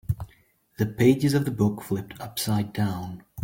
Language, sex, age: English, male, 30-39